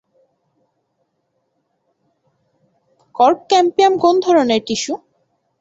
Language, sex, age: Bengali, female, 19-29